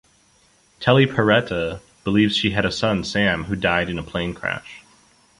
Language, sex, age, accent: English, male, 30-39, United States English